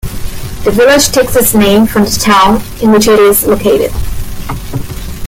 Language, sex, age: English, female, 30-39